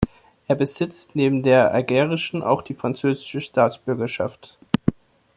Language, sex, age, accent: German, male, 19-29, Deutschland Deutsch